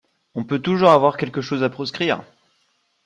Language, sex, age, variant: French, male, 19-29, Français de métropole